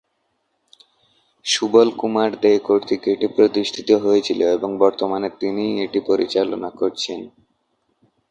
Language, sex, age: Bengali, male, under 19